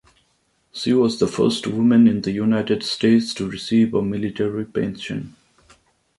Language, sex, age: English, male, 19-29